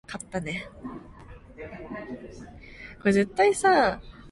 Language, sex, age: Korean, female, 19-29